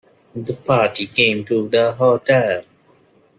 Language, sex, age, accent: English, male, 19-29, India and South Asia (India, Pakistan, Sri Lanka)